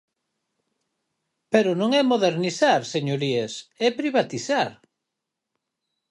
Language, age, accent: Galician, 40-49, Atlántico (seseo e gheada)